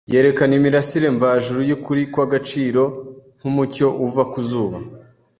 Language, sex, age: Kinyarwanda, male, 19-29